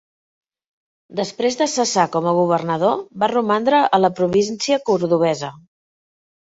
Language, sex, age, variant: Catalan, female, 40-49, Central